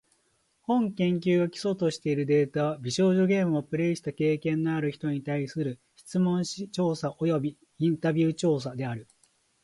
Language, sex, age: Japanese, male, 30-39